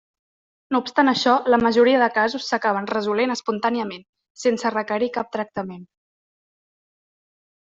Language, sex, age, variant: Catalan, female, 19-29, Central